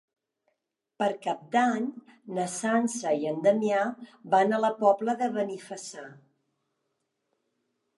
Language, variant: Catalan, Septentrional